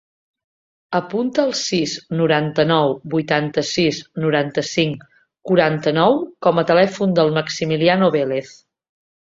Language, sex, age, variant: Catalan, female, 40-49, Central